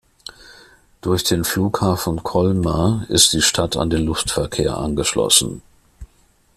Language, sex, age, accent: German, male, 50-59, Deutschland Deutsch